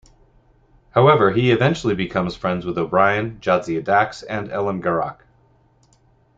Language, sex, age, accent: English, male, 40-49, Canadian English